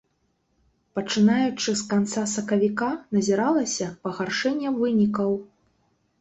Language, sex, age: Belarusian, female, 40-49